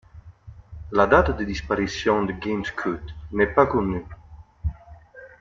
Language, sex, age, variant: French, male, 40-49, Français d'Europe